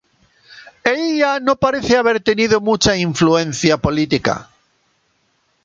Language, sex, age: Spanish, female, 70-79